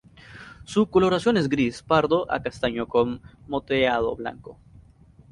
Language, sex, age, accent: Spanish, male, 19-29, América central